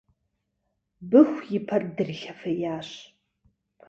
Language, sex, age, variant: Kabardian, female, 40-49, Адыгэбзэ (Къэбэрдей, Кирил, Урысей)